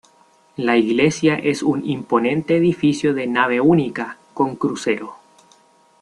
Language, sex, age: Spanish, male, 19-29